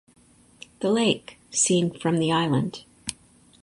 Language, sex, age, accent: English, female, 60-69, United States English